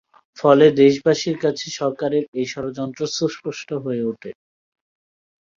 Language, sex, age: Bengali, male, 19-29